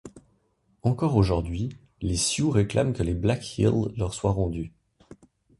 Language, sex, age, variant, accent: French, male, 19-29, Français d'Europe, Français de Suisse